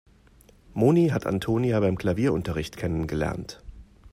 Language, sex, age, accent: German, male, 40-49, Deutschland Deutsch